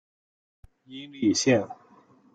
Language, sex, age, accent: Chinese, male, 19-29, 出生地：河南省